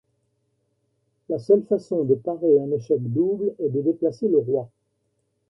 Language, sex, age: French, male, 70-79